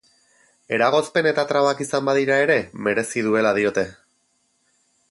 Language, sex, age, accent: Basque, male, 30-39, Erdialdekoa edo Nafarra (Gipuzkoa, Nafarroa)